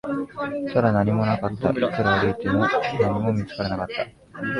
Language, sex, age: Japanese, male, 19-29